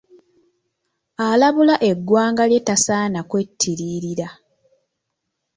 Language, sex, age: Ganda, female, 19-29